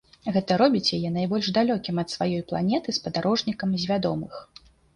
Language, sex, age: Belarusian, female, 30-39